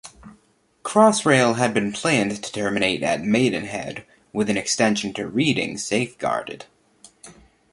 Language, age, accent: English, 19-29, United States English